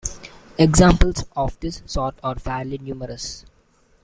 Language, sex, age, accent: English, male, 19-29, India and South Asia (India, Pakistan, Sri Lanka)